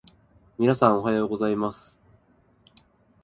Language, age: Japanese, 19-29